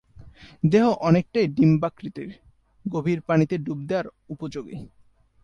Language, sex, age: Bengali, male, 19-29